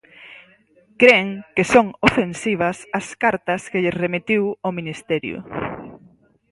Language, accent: Galician, Normativo (estándar)